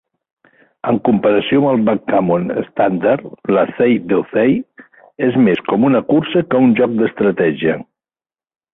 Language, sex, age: Catalan, male, 50-59